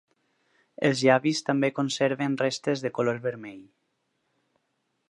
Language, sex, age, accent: Catalan, male, 19-29, valencià